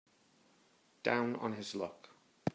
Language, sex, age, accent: English, male, 40-49, England English